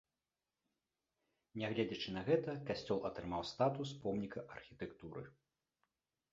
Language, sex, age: Belarusian, male, 30-39